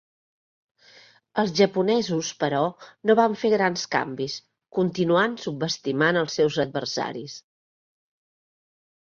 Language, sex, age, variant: Catalan, female, 50-59, Central